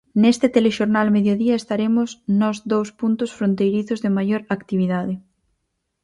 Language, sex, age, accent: Galician, female, 19-29, Central (gheada)